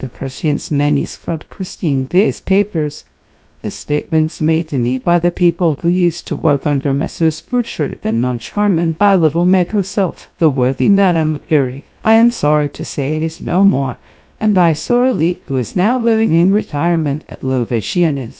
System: TTS, GlowTTS